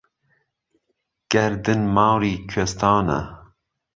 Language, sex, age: Central Kurdish, male, 40-49